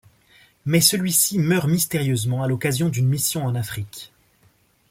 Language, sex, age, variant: French, male, 19-29, Français de métropole